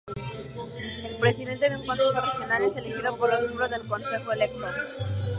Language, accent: Spanish, México